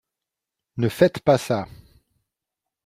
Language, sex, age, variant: French, male, 40-49, Français d'Europe